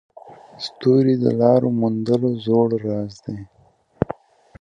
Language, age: Pashto, 19-29